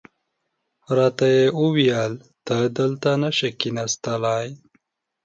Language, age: Pashto, 19-29